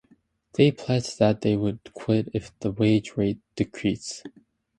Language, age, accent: English, 19-29, United States English